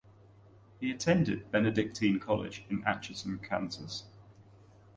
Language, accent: English, England English